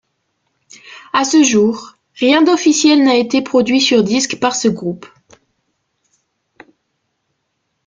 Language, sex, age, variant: French, female, 19-29, Français de métropole